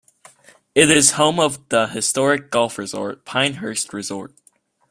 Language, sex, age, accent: English, male, under 19, United States English